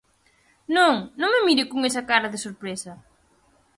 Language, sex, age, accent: Galician, female, 19-29, Central (gheada)